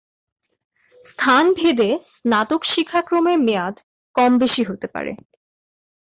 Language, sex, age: Bengali, female, under 19